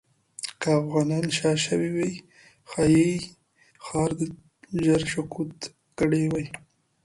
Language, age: Pashto, 19-29